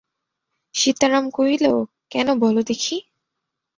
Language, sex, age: Bengali, female, 19-29